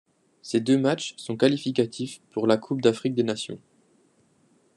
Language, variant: French, Français de métropole